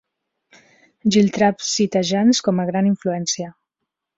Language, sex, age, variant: Catalan, female, 30-39, Central